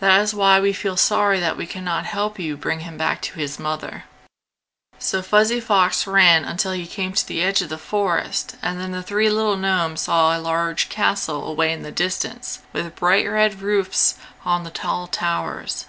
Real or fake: real